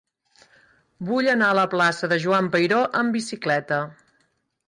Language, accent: Catalan, Girona